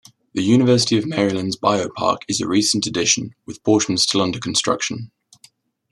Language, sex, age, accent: English, male, 19-29, England English